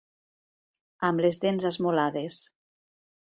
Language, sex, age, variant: Catalan, female, 50-59, Septentrional